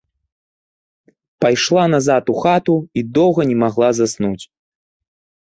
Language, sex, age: Belarusian, male, 19-29